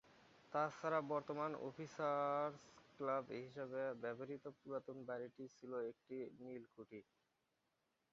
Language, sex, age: Bengali, male, 19-29